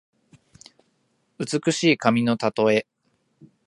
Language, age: Japanese, 19-29